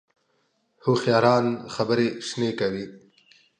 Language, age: Pashto, 30-39